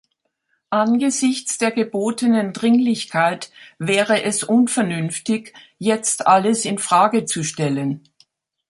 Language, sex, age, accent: German, female, 70-79, Deutschland Deutsch